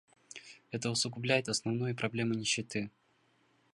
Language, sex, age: Russian, male, under 19